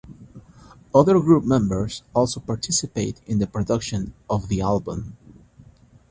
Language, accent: English, United States English